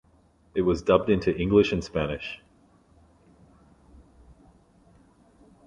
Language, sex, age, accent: English, male, 30-39, Australian English